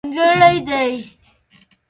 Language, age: Pashto, 19-29